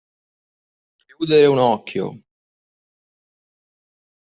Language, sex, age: Italian, male, 40-49